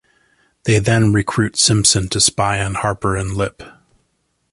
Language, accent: English, United States English